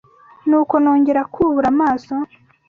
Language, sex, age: Kinyarwanda, female, 19-29